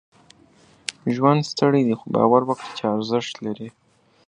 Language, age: Pashto, 19-29